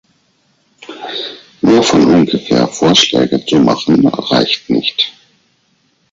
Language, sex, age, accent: German, male, 50-59, Deutschland Deutsch